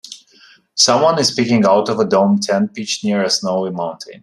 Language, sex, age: English, male, 30-39